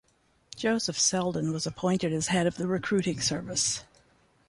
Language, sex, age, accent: English, female, 70-79, United States English